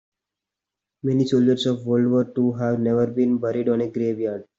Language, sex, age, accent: English, male, 19-29, India and South Asia (India, Pakistan, Sri Lanka)